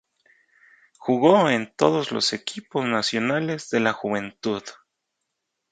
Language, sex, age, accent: Spanish, male, 40-49, México